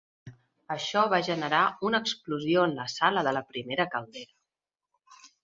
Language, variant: Catalan, Central